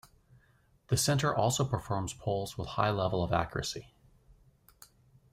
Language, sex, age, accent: English, male, 50-59, Canadian English